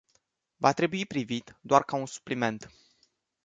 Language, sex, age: Romanian, male, 19-29